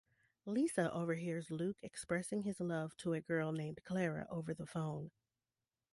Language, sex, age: English, female, 30-39